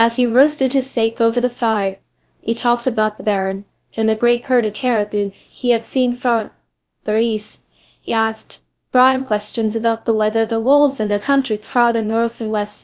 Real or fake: fake